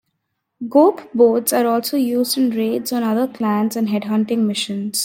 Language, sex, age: English, female, under 19